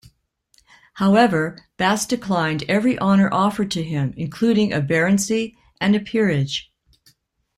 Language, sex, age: English, female, 60-69